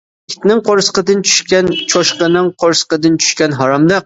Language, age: Uyghur, 19-29